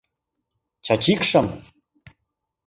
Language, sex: Mari, male